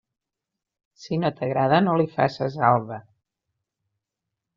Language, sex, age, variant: Catalan, female, 40-49, Central